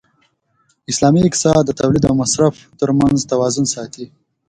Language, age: Pashto, 19-29